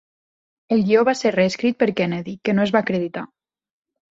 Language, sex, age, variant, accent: Catalan, female, 19-29, Nord-Occidental, Tortosí